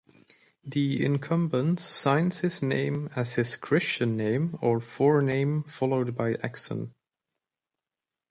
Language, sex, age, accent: English, male, 19-29, England English